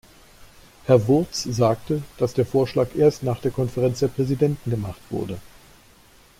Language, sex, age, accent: German, male, 40-49, Deutschland Deutsch